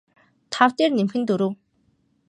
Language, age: Mongolian, 19-29